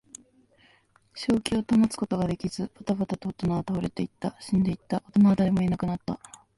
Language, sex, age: Japanese, female, 19-29